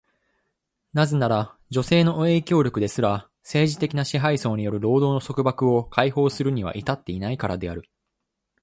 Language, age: Japanese, 19-29